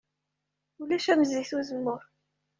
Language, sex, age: Kabyle, female, 30-39